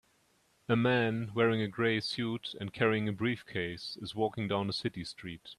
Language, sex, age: English, male, 30-39